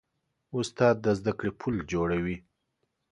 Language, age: Pashto, 30-39